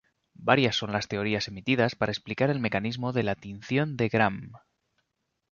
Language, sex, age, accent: Spanish, male, 30-39, España: Norte peninsular (Asturias, Castilla y León, Cantabria, País Vasco, Navarra, Aragón, La Rioja, Guadalajara, Cuenca)